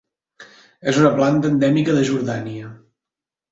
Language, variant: Catalan, Septentrional